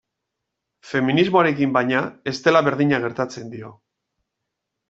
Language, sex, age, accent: Basque, male, 40-49, Mendebalekoa (Araba, Bizkaia, Gipuzkoako mendebaleko herri batzuk)